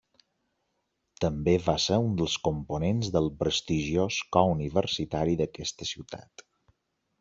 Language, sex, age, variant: Catalan, male, 40-49, Balear